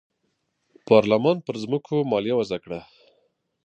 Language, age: Pashto, 30-39